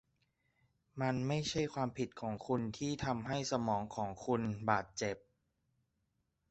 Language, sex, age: Thai, male, 30-39